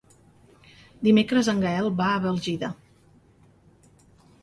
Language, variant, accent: Catalan, Central, central